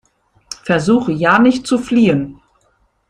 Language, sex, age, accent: German, female, 50-59, Deutschland Deutsch